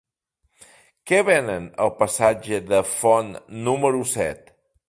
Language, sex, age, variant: Catalan, male, 50-59, Central